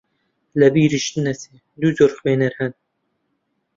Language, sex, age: Central Kurdish, male, 19-29